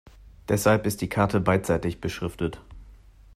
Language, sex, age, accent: German, male, 19-29, Deutschland Deutsch